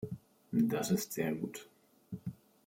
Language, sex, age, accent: German, male, 30-39, Deutschland Deutsch